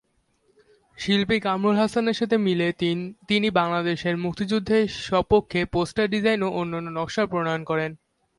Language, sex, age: Bengali, male, under 19